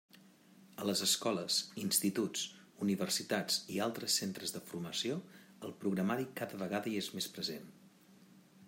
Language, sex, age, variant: Catalan, male, 40-49, Central